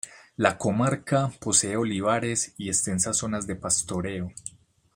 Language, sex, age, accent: Spanish, male, 19-29, Caribe: Cuba, Venezuela, Puerto Rico, República Dominicana, Panamá, Colombia caribeña, México caribeño, Costa del golfo de México